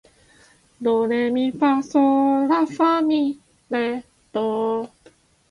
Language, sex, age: Japanese, female, 30-39